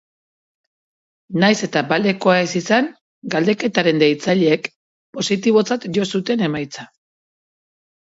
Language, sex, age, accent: Basque, female, 40-49, Mendebalekoa (Araba, Bizkaia, Gipuzkoako mendebaleko herri batzuk)